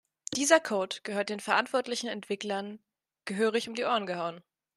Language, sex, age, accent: German, female, 19-29, Deutschland Deutsch